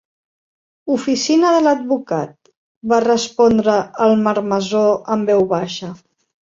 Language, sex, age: Catalan, female, 40-49